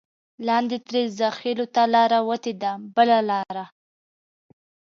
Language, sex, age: Pashto, female, 19-29